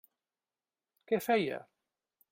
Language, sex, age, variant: Catalan, male, 50-59, Central